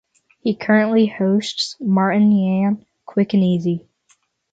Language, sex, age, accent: English, male, under 19, United States English